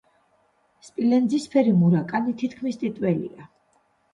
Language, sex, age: Georgian, female, 40-49